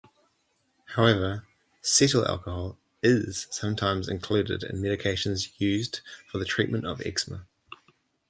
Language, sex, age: English, male, 30-39